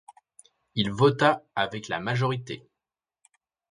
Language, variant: French, Français de métropole